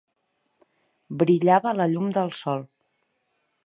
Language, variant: Catalan, Central